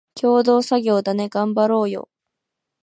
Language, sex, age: Japanese, female, 19-29